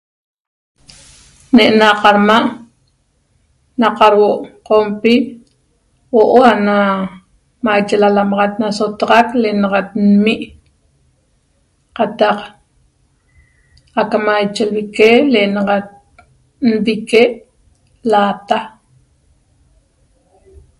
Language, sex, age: Toba, female, 40-49